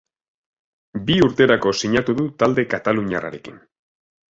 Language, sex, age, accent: Basque, male, 19-29, Erdialdekoa edo Nafarra (Gipuzkoa, Nafarroa)